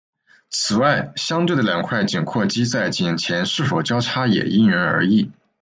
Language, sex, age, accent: Chinese, male, 19-29, 出生地：山东省